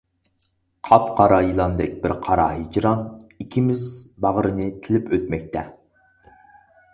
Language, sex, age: Uyghur, male, 19-29